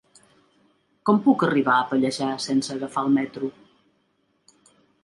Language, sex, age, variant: Catalan, female, 60-69, Central